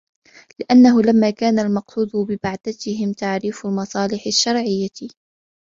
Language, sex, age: Arabic, female, 19-29